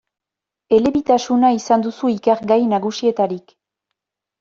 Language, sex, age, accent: Basque, female, 19-29, Nafar-lapurtarra edo Zuberotarra (Lapurdi, Nafarroa Beherea, Zuberoa)